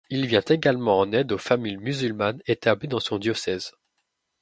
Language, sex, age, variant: French, male, 19-29, Français de métropole